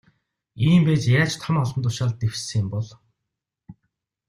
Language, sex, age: Mongolian, male, 30-39